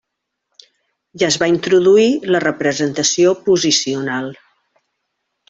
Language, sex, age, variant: Catalan, female, 50-59, Central